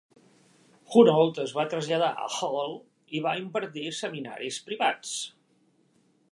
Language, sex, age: Catalan, male, 50-59